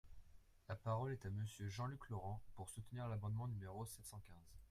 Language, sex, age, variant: French, male, 19-29, Français de métropole